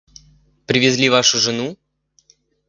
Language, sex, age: Russian, male, 19-29